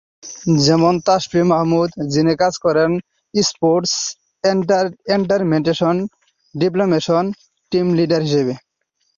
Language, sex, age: Bengali, male, 19-29